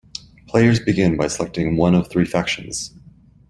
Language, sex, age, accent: English, male, 19-29, United States English